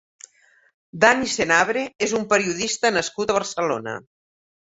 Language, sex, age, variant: Catalan, female, 60-69, Central